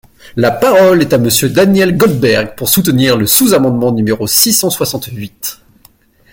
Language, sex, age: French, male, 19-29